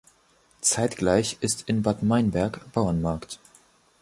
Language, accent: German, Deutschland Deutsch